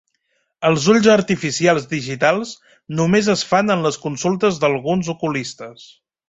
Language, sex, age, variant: Catalan, male, 30-39, Central